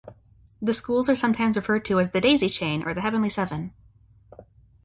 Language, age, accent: English, under 19, United States English